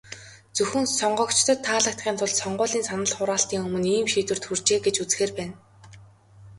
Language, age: Mongolian, 19-29